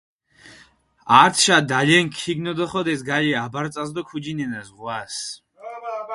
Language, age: Mingrelian, 19-29